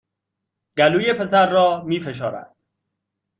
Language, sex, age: Persian, male, 19-29